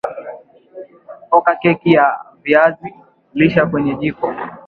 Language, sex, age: Swahili, male, 19-29